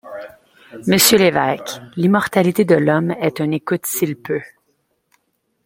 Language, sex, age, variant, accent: French, female, 19-29, Français d'Amérique du Nord, Français du Canada